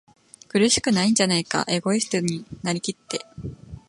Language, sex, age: Japanese, female, 19-29